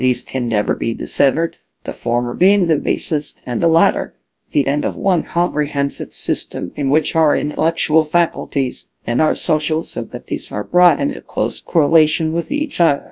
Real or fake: fake